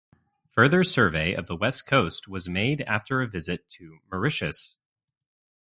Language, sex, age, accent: English, male, 19-29, United States English